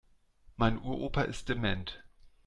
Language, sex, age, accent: German, male, 40-49, Deutschland Deutsch